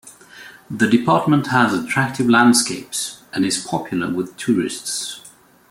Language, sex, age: English, male, 40-49